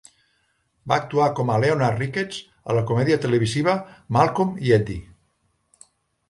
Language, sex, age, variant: Catalan, male, 60-69, Central